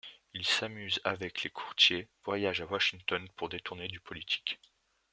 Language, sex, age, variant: French, male, under 19, Français de métropole